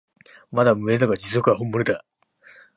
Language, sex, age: Japanese, male, 19-29